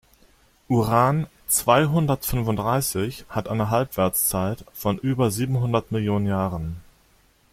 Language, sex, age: German, male, 30-39